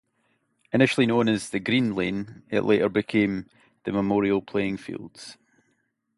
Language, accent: English, Scottish English